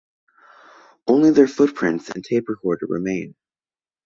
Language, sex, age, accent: English, male, under 19, United States English